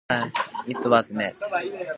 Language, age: English, under 19